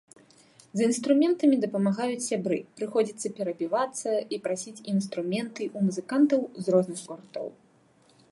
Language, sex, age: Belarusian, female, 30-39